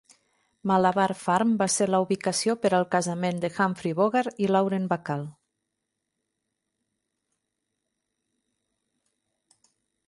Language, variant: Catalan, Nord-Occidental